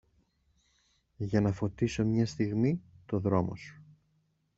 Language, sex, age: Greek, male, 40-49